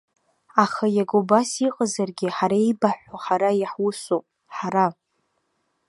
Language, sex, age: Abkhazian, female, under 19